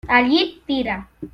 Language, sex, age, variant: Catalan, male, under 19, Central